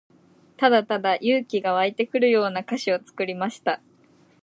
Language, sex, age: Japanese, female, 19-29